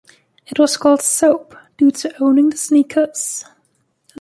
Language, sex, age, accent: English, female, 19-29, England English